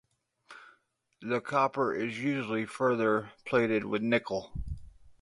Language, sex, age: English, male, 30-39